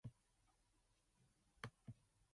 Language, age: English, 19-29